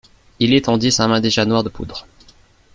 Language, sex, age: French, male, under 19